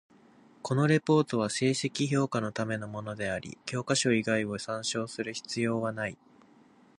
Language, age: Japanese, 19-29